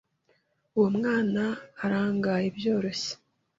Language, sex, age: Kinyarwanda, female, 30-39